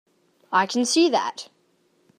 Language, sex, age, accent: English, male, under 19, Canadian English